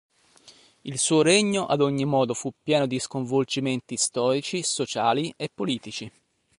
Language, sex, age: Italian, male, 40-49